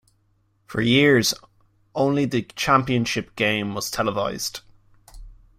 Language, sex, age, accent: English, male, 19-29, Irish English